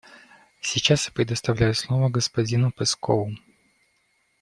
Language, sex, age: Russian, male, 19-29